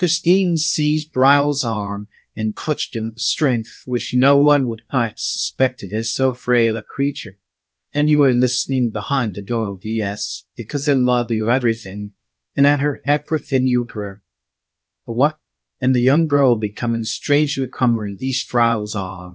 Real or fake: fake